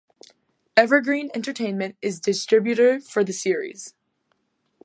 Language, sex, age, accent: English, female, under 19, United States English